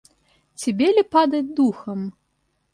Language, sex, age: Russian, female, 30-39